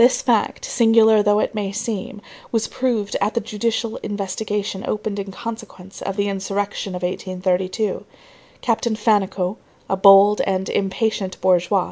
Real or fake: real